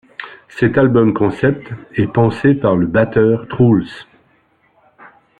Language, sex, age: French, male, 60-69